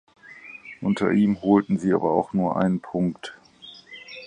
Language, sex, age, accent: German, male, 50-59, Deutschland Deutsch